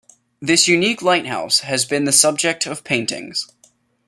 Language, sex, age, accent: English, male, under 19, United States English